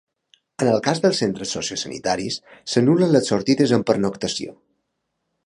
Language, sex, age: Catalan, male, 30-39